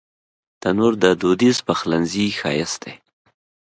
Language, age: Pashto, 30-39